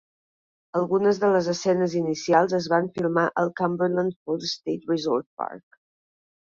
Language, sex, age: Catalan, female, 30-39